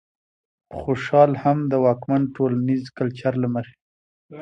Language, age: Pashto, 19-29